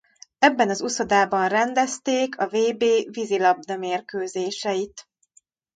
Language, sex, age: Hungarian, female, 30-39